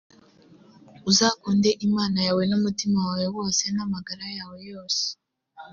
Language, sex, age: Kinyarwanda, female, under 19